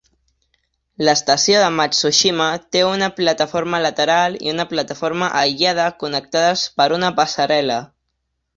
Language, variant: Catalan, Central